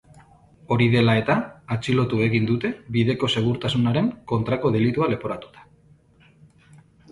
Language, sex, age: Basque, male, 40-49